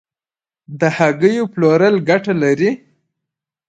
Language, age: Pashto, 19-29